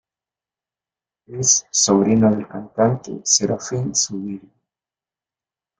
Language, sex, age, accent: Spanish, male, 40-49, América central